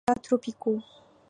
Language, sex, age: French, female, 19-29